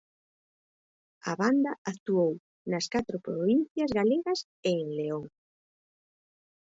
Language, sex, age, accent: Galician, female, 50-59, Oriental (común en zona oriental)